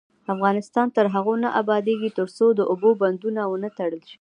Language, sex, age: Pashto, female, 19-29